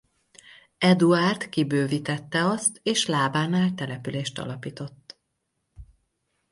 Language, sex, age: Hungarian, female, 40-49